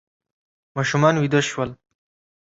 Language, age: Pashto, 19-29